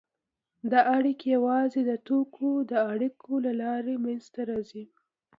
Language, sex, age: Pashto, female, 30-39